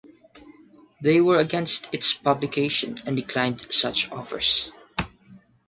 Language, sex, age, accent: English, male, 19-29, United States English; Filipino